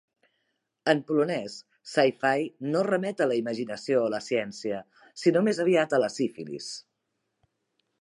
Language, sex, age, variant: Catalan, female, 50-59, Central